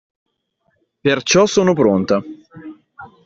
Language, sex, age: Italian, male, 19-29